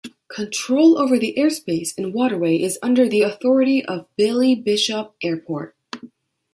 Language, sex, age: English, female, 19-29